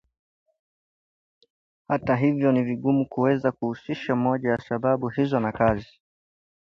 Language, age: Swahili, 19-29